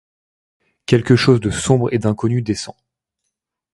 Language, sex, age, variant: French, male, 19-29, Français de métropole